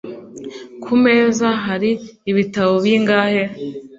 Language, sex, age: Kinyarwanda, female, 19-29